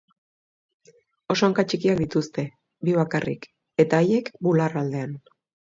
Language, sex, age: Basque, female, 30-39